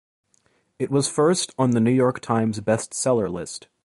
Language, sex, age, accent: English, male, 19-29, United States English